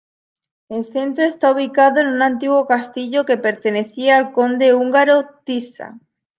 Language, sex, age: Spanish, female, 19-29